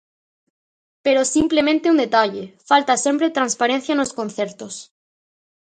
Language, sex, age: Galician, female, under 19